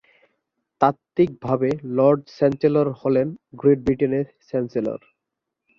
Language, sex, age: Bengali, male, 19-29